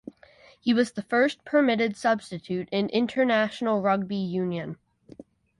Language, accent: English, United States English